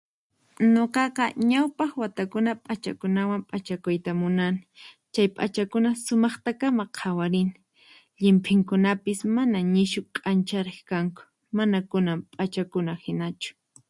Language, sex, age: Puno Quechua, female, 19-29